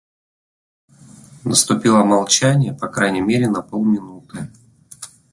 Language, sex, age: Russian, male, 40-49